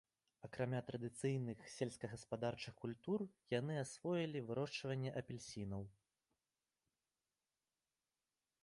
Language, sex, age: Belarusian, male, 19-29